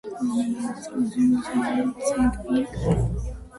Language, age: Georgian, under 19